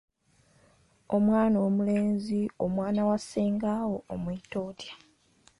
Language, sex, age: Ganda, male, 19-29